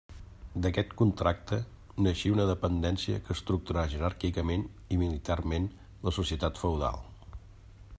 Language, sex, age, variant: Catalan, male, 50-59, Central